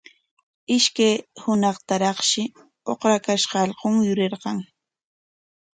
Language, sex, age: Corongo Ancash Quechua, female, 30-39